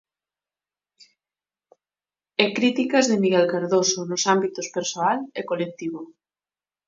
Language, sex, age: Galician, female, 30-39